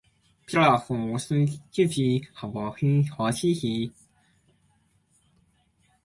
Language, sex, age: Japanese, male, 19-29